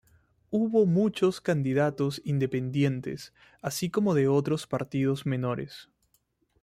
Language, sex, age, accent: Spanish, male, 30-39, Andino-Pacífico: Colombia, Perú, Ecuador, oeste de Bolivia y Venezuela andina